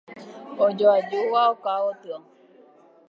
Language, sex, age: Guarani, female, 19-29